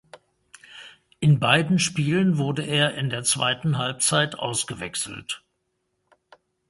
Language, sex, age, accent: German, male, 60-69, Deutschland Deutsch